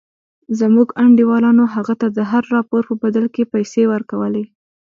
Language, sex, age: Pashto, female, 19-29